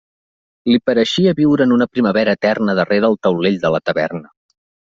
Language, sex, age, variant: Catalan, male, 30-39, Central